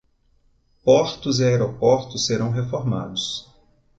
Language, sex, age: Portuguese, male, 50-59